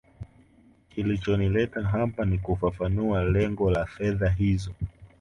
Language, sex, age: Swahili, male, 19-29